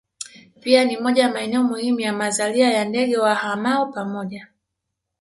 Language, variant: Swahili, Kiswahili cha Bara ya Tanzania